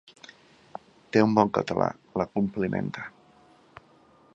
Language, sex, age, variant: Catalan, male, 50-59, Central